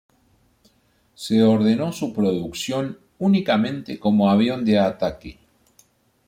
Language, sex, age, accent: Spanish, male, 50-59, Rioplatense: Argentina, Uruguay, este de Bolivia, Paraguay